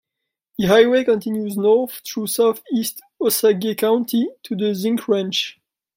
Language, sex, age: English, male, 19-29